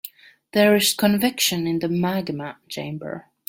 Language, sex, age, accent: English, female, 19-29, England English